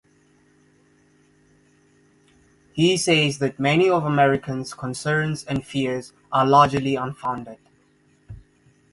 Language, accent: English, Southern African (South Africa, Zimbabwe, Namibia)